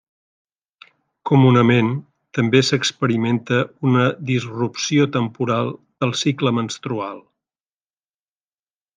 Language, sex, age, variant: Catalan, male, 50-59, Central